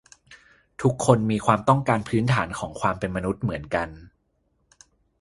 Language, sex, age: Thai, male, 30-39